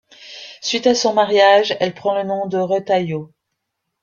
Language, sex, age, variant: French, female, 50-59, Français de métropole